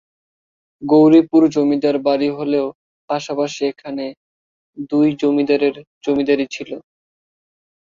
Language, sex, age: Bengali, male, 19-29